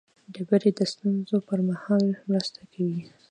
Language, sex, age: Pashto, female, 19-29